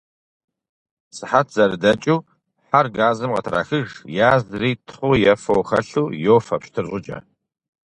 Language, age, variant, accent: Kabardian, 40-49, Адыгэбзэ (Къэбэрдей, Кирил, псоми зэдай), Джылэхъстэней (Gilahsteney)